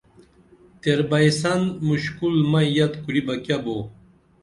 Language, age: Dameli, 40-49